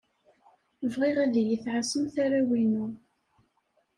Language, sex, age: Kabyle, female, 30-39